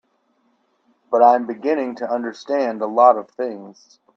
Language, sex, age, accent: English, female, 19-29, United States English